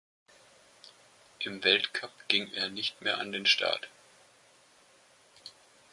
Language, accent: German, Deutschland Deutsch